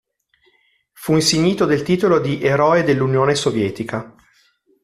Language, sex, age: Italian, male, 40-49